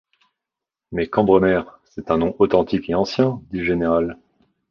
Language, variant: French, Français de métropole